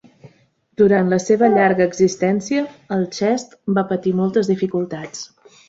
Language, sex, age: Catalan, female, 30-39